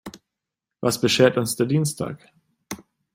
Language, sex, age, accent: German, male, 19-29, Deutschland Deutsch